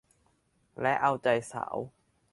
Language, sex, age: Thai, male, under 19